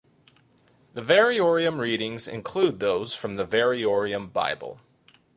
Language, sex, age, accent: English, male, 30-39, United States English